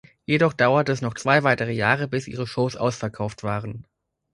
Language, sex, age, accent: German, male, 30-39, Deutschland Deutsch